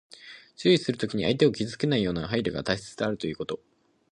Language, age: Japanese, 19-29